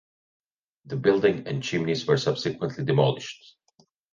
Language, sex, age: English, male, 50-59